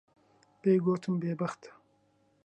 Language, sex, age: Central Kurdish, male, 19-29